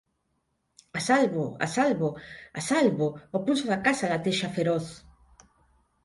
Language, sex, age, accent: Galician, female, 50-59, Neofalante